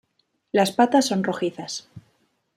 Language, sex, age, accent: Spanish, female, 19-29, España: Norte peninsular (Asturias, Castilla y León, Cantabria, País Vasco, Navarra, Aragón, La Rioja, Guadalajara, Cuenca)